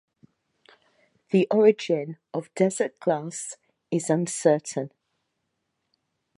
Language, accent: English, England English